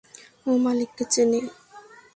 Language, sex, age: Bengali, female, 19-29